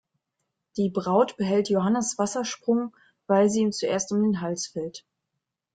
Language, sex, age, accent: German, female, 19-29, Deutschland Deutsch